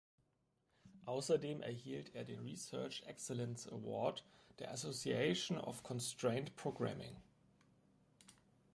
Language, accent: German, Deutschland Deutsch